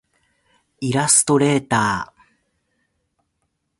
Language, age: Japanese, 50-59